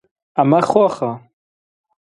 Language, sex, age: Central Kurdish, male, 19-29